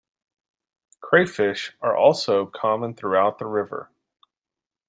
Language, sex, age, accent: English, male, 40-49, United States English